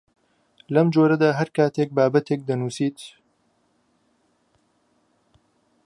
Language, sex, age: Central Kurdish, male, 19-29